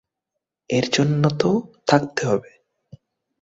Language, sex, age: Bengali, male, 19-29